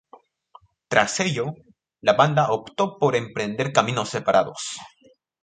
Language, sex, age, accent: Spanish, male, under 19, Andino-Pacífico: Colombia, Perú, Ecuador, oeste de Bolivia y Venezuela andina